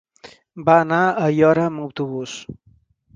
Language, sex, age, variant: Catalan, male, 50-59, Central